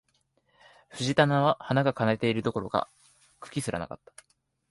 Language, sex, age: Japanese, male, 19-29